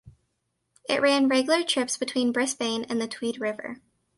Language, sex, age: English, female, under 19